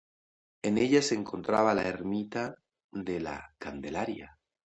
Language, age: Spanish, 60-69